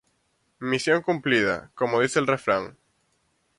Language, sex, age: Spanish, male, 19-29